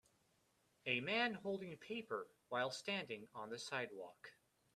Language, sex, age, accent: English, male, 19-29, United States English